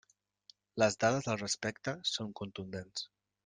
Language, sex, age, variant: Catalan, male, 30-39, Central